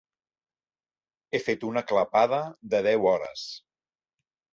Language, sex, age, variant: Catalan, male, 40-49, Central